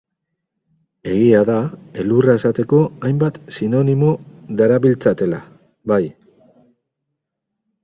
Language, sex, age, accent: Basque, male, 50-59, Mendebalekoa (Araba, Bizkaia, Gipuzkoako mendebaleko herri batzuk)